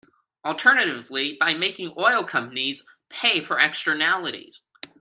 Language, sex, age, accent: English, male, under 19, Canadian English